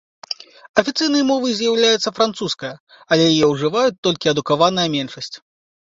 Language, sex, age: Belarusian, male, 30-39